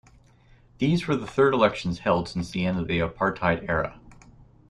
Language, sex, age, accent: English, male, 30-39, United States English